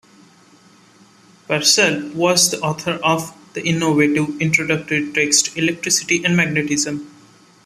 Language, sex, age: English, male, 19-29